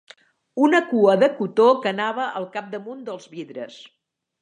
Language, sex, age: Catalan, female, 60-69